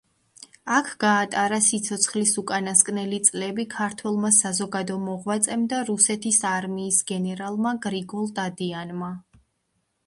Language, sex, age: Georgian, female, 19-29